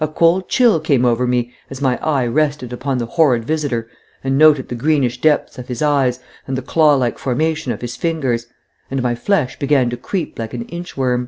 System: none